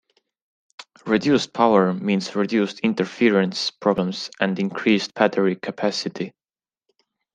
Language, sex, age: English, male, 19-29